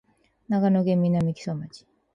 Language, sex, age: Japanese, female, 30-39